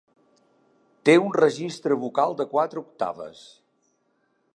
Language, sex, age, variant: Catalan, male, 60-69, Central